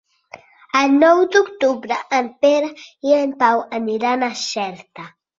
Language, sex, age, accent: Catalan, female, 40-49, Oriental